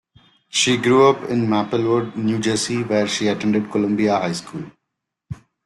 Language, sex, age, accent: English, male, 30-39, England English